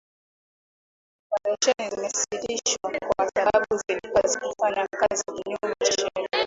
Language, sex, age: Swahili, female, 19-29